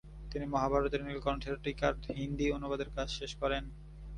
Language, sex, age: Bengali, female, 19-29